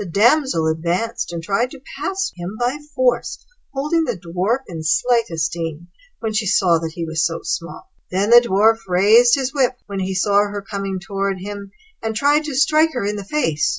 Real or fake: real